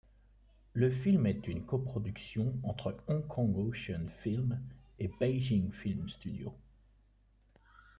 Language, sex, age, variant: French, male, 30-39, Français de métropole